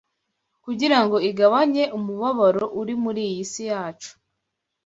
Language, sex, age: Kinyarwanda, female, 19-29